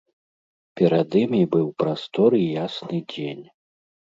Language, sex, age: Belarusian, male, 40-49